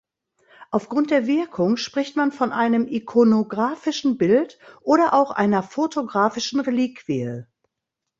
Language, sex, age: German, female, 60-69